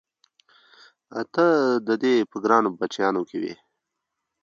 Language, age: Pashto, 19-29